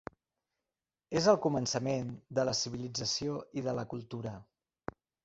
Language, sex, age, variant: Catalan, male, 40-49, Central